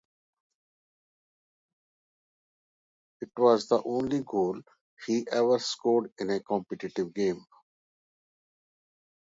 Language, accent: English, India and South Asia (India, Pakistan, Sri Lanka)